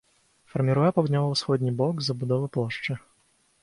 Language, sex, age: Belarusian, male, 19-29